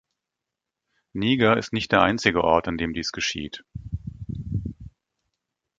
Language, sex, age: German, male, 50-59